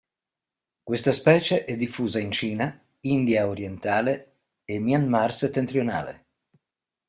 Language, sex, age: Italian, male, 40-49